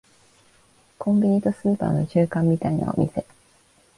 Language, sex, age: Japanese, female, 19-29